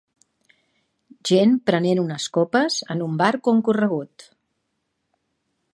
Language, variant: Catalan, Central